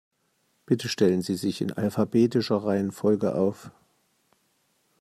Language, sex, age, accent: German, male, 50-59, Deutschland Deutsch